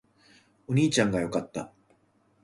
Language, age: Japanese, 30-39